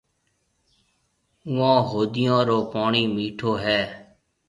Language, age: Marwari (Pakistan), 30-39